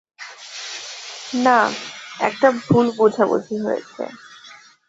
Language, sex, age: Bengali, female, 19-29